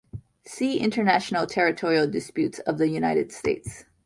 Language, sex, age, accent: English, female, 19-29, United States English